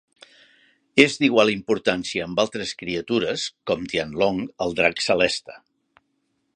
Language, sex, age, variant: Catalan, male, 60-69, Central